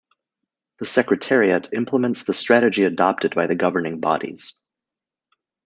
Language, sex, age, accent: English, male, 30-39, United States English